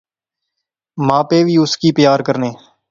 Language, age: Pahari-Potwari, 19-29